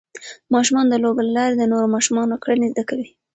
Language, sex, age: Pashto, female, 19-29